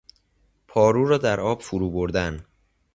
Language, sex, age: Persian, male, under 19